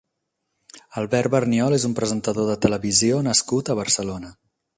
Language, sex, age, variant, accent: Catalan, male, 30-39, Central, central